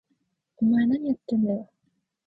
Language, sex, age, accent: Japanese, female, 19-29, 標準語